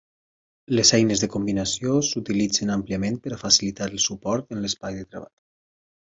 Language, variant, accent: Catalan, Valencià central, valencià